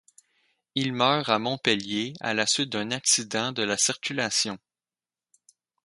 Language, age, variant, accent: French, 19-29, Français d'Amérique du Nord, Français du Canada